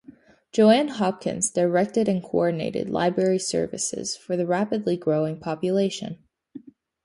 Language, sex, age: English, female, under 19